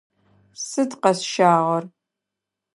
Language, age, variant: Adyghe, 40-49, Адыгабзэ (Кирил, пстэумэ зэдыряе)